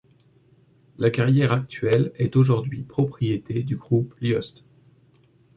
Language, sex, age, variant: French, male, 30-39, Français de métropole